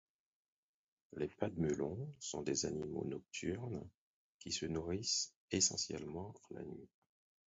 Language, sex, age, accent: French, male, 30-39, Français d’Haïti